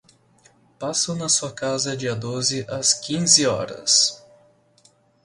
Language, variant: Portuguese, Portuguese (Brasil)